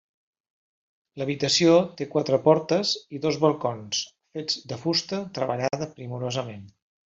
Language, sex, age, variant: Catalan, male, 50-59, Central